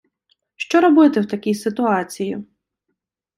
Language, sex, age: Ukrainian, female, 19-29